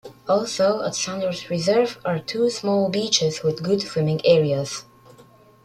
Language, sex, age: English, male, 19-29